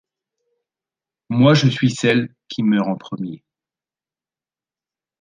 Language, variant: French, Français de métropole